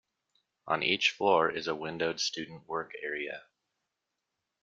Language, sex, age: English, male, 30-39